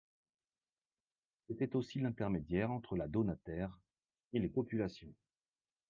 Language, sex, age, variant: French, male, 50-59, Français de métropole